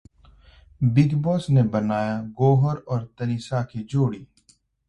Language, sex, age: Hindi, male, 30-39